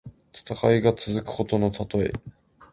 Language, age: Japanese, 19-29